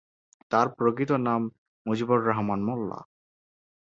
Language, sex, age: Bengali, male, under 19